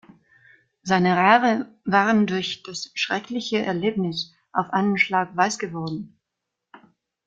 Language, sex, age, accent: German, female, 19-29, Deutschland Deutsch